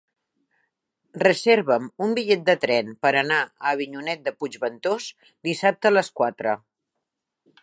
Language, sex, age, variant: Catalan, female, 60-69, Central